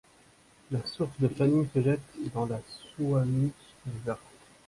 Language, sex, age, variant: French, male, 19-29, Français de métropole